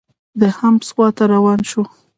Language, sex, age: Pashto, female, 19-29